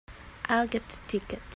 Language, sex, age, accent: English, female, 19-29, Filipino